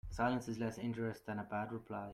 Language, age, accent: English, 30-39, Irish English